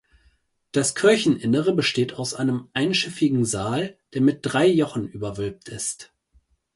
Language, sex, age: German, male, 30-39